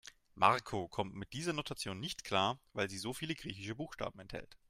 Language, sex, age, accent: German, male, 19-29, Deutschland Deutsch